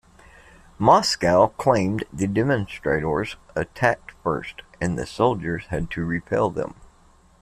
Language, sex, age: English, male, 50-59